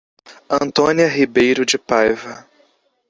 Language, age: Portuguese, 19-29